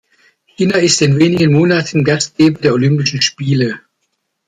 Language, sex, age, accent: German, male, 60-69, Deutschland Deutsch